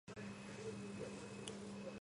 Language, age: Georgian, 19-29